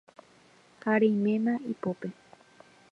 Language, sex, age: Guarani, female, 19-29